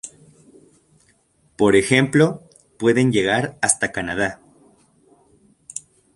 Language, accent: Spanish, México